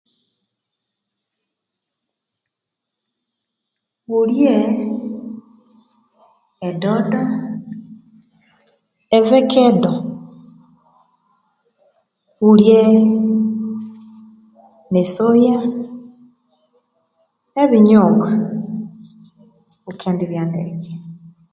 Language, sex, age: Konzo, female, 30-39